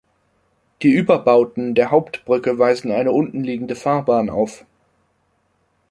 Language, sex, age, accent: German, male, under 19, Deutschland Deutsch